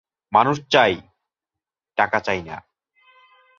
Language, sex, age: Bengali, male, 19-29